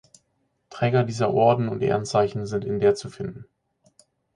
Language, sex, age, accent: German, male, 40-49, Deutschland Deutsch